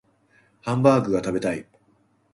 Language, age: Japanese, 30-39